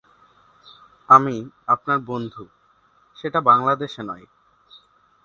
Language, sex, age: Bengali, male, 19-29